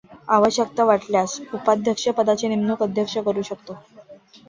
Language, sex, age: Marathi, female, 19-29